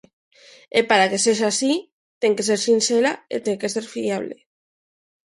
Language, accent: Galician, Neofalante